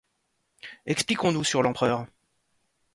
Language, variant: French, Français de métropole